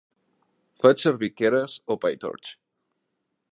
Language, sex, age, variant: Catalan, male, 19-29, Central